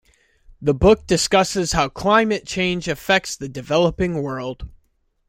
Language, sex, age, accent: English, male, 19-29, United States English